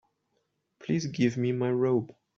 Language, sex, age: English, male, 30-39